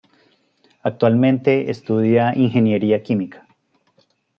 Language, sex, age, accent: Spanish, male, 30-39, Andino-Pacífico: Colombia, Perú, Ecuador, oeste de Bolivia y Venezuela andina